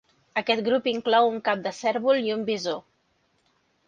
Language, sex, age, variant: Catalan, female, 40-49, Central